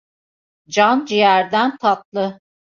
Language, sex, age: Turkish, female, 50-59